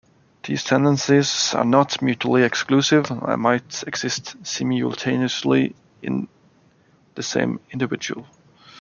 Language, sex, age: English, male, 30-39